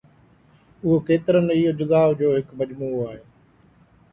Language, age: Sindhi, under 19